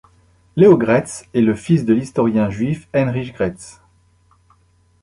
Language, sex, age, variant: French, male, 50-59, Français de métropole